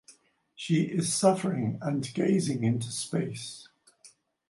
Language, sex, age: English, male, 70-79